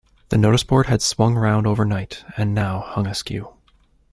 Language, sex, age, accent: English, male, 19-29, Canadian English